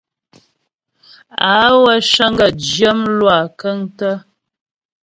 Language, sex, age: Ghomala, female, 30-39